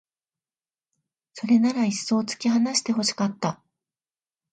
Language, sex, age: Japanese, female, 40-49